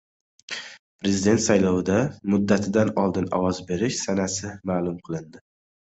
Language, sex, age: Uzbek, male, 19-29